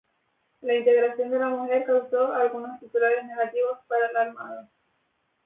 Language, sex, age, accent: Spanish, female, 19-29, España: Islas Canarias